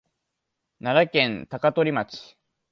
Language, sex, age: Japanese, male, 19-29